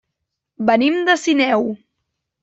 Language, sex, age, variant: Catalan, female, 19-29, Central